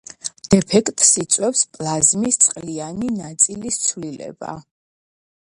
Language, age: Georgian, under 19